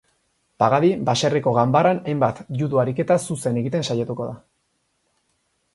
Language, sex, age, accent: Basque, male, 19-29, Erdialdekoa edo Nafarra (Gipuzkoa, Nafarroa)